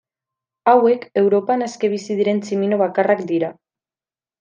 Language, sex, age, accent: Basque, female, 19-29, Mendebalekoa (Araba, Bizkaia, Gipuzkoako mendebaleko herri batzuk)